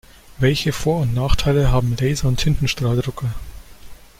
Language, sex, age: German, male, 19-29